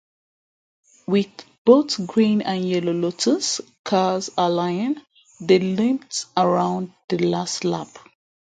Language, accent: English, England English